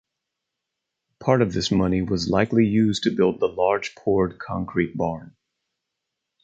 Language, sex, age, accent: English, male, 40-49, United States English